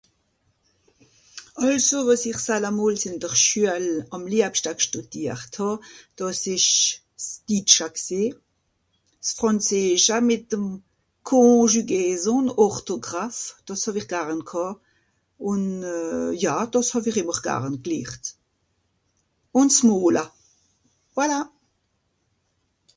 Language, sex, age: Swiss German, female, 50-59